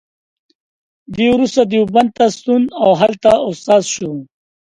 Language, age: Pashto, 19-29